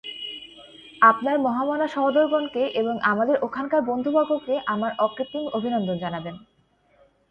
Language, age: Bengali, 19-29